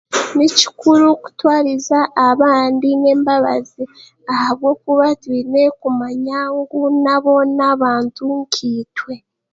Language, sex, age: Chiga, female, 19-29